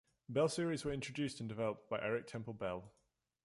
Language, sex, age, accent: English, male, 19-29, England English